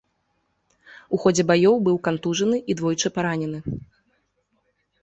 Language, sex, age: Belarusian, female, 19-29